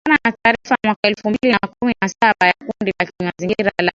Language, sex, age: Swahili, female, 30-39